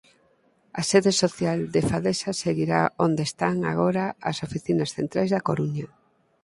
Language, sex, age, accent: Galician, female, 50-59, Normativo (estándar)